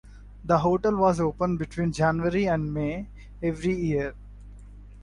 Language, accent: English, India and South Asia (India, Pakistan, Sri Lanka)